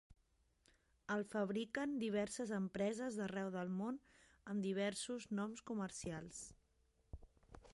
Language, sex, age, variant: Catalan, female, 30-39, Central